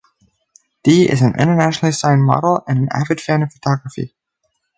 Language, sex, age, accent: English, male, under 19, United States English